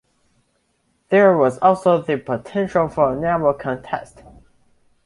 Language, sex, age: English, male, under 19